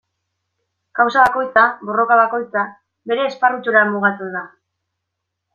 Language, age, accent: Basque, 19-29, Mendebalekoa (Araba, Bizkaia, Gipuzkoako mendebaleko herri batzuk)